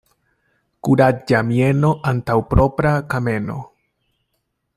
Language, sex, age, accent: Esperanto, male, 19-29, Internacia